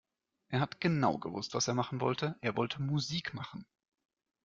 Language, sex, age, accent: German, male, 30-39, Deutschland Deutsch